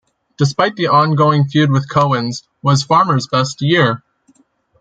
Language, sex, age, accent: English, male, 19-29, Canadian English